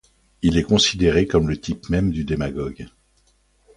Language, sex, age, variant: French, male, 50-59, Français de métropole